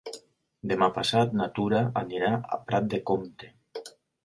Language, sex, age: Catalan, male, 50-59